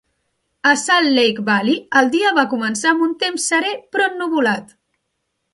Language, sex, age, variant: Catalan, female, 30-39, Central